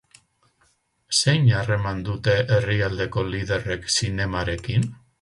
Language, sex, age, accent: Basque, male, 70-79, Mendebalekoa (Araba, Bizkaia, Gipuzkoako mendebaleko herri batzuk)